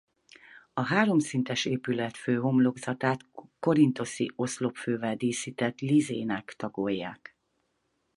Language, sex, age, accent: Hungarian, female, 40-49, budapesti